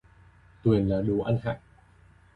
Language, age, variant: Vietnamese, 19-29, Hà Nội